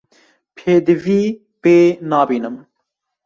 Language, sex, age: Kurdish, male, 19-29